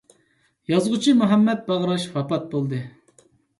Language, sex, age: Uyghur, male, 30-39